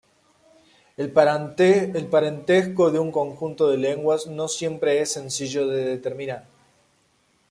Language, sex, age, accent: Spanish, female, 19-29, Rioplatense: Argentina, Uruguay, este de Bolivia, Paraguay